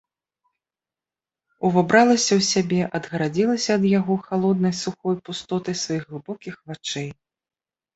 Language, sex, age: Belarusian, female, 30-39